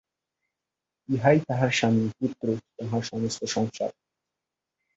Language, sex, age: Bengali, male, 19-29